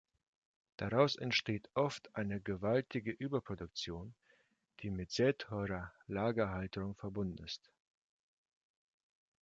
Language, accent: German, Russisch Deutsch